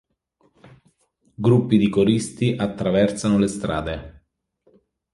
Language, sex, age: Italian, male, 30-39